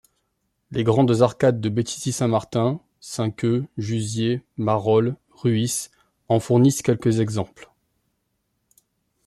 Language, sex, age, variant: French, male, 30-39, Français de métropole